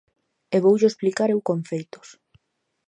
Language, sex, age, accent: Galician, female, 19-29, Normativo (estándar)